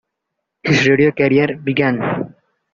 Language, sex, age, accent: English, male, 19-29, India and South Asia (India, Pakistan, Sri Lanka)